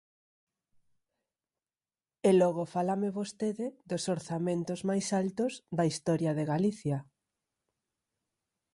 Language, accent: Galician, Normativo (estándar)